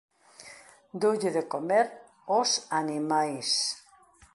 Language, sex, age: Galician, female, 60-69